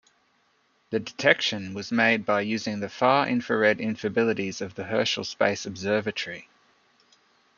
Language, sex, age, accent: English, male, 30-39, Australian English